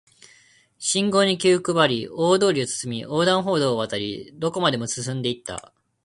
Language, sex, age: Japanese, male, 19-29